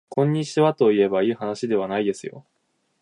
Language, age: Japanese, 19-29